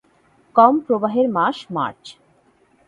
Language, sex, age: Bengali, female, 30-39